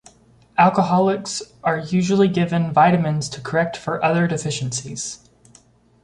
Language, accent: English, United States English